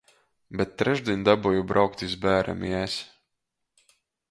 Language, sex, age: Latgalian, male, 19-29